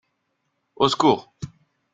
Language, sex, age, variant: French, male, 19-29, Français de métropole